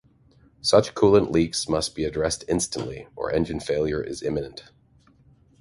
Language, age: English, 40-49